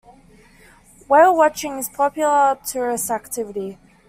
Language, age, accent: English, under 19, Australian English